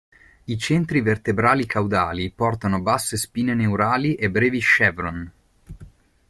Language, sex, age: Italian, male, 30-39